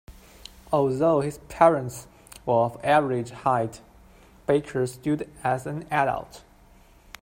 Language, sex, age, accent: English, male, 19-29, United States English